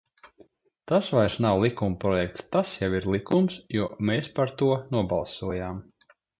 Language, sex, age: Latvian, male, 30-39